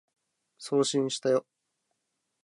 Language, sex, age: Japanese, male, 19-29